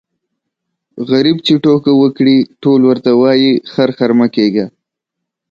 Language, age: Pashto, 19-29